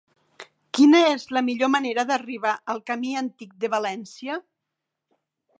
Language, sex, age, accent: Catalan, female, 60-69, occidental